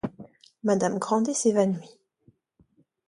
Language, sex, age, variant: French, female, 30-39, Français de métropole